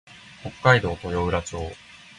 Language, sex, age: Japanese, male, 19-29